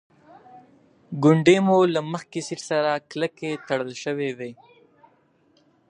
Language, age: Pashto, under 19